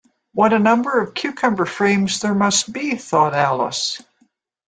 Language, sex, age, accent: English, female, 60-69, Canadian English